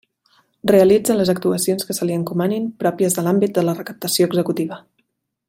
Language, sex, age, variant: Catalan, female, 30-39, Central